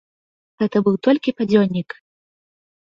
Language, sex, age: Belarusian, female, 19-29